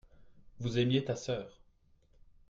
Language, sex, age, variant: French, male, 30-39, Français de métropole